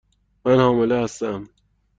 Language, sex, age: Persian, male, 19-29